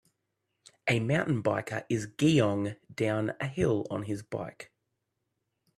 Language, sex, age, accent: English, male, 30-39, Australian English